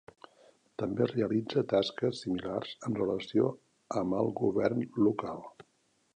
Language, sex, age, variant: Catalan, male, 70-79, Central